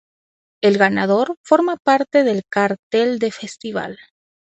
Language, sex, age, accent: Spanish, female, 30-39, México